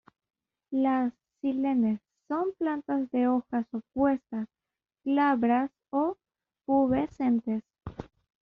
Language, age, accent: Spanish, 90+, Andino-Pacífico: Colombia, Perú, Ecuador, oeste de Bolivia y Venezuela andina